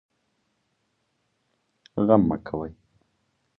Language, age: Pashto, 19-29